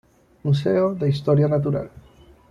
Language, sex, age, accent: Spanish, male, 30-39, Caribe: Cuba, Venezuela, Puerto Rico, República Dominicana, Panamá, Colombia caribeña, México caribeño, Costa del golfo de México